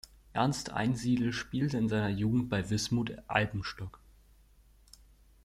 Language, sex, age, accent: German, male, under 19, Deutschland Deutsch